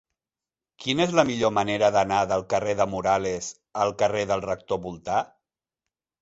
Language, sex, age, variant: Catalan, male, 40-49, Central